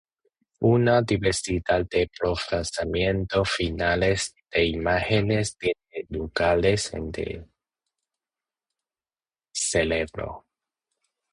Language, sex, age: Spanish, male, 19-29